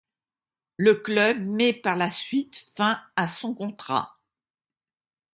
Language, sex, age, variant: French, female, 70-79, Français de métropole